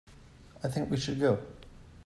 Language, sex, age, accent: English, male, 19-29, United States English